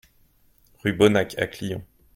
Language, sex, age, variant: French, male, 19-29, Français de métropole